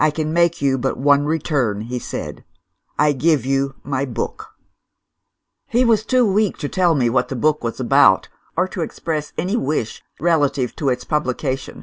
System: none